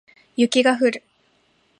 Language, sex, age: Japanese, female, 19-29